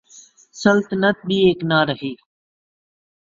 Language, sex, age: Urdu, male, 19-29